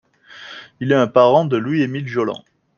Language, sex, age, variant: French, male, 30-39, Français de métropole